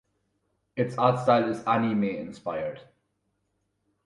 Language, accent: English, German